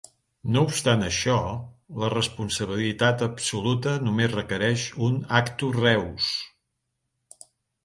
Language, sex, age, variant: Catalan, male, 60-69, Central